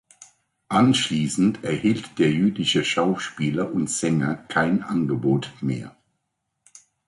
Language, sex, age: German, male, 50-59